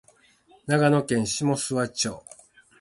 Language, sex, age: Japanese, male, 50-59